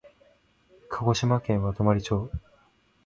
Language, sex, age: Japanese, male, 19-29